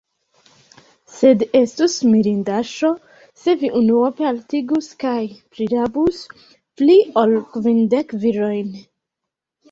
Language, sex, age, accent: Esperanto, female, 19-29, Internacia